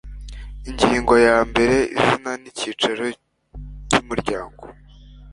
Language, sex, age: Kinyarwanda, male, under 19